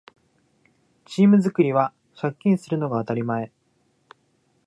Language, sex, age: Japanese, male, 19-29